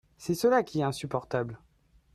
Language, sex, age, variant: French, male, 30-39, Français de métropole